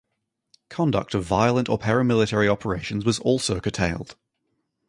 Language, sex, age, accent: English, male, 30-39, New Zealand English